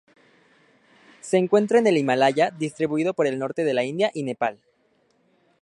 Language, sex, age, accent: Spanish, male, 19-29, México